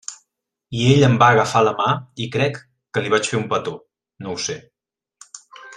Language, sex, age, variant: Catalan, male, 40-49, Central